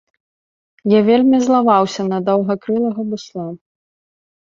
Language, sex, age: Belarusian, female, 19-29